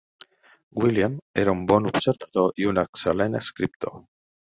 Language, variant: Catalan, Central